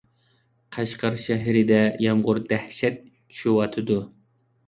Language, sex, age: Uyghur, male, 19-29